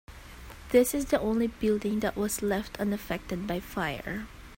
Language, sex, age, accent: English, female, 19-29, Filipino